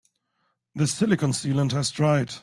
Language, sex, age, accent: English, male, 19-29, United States English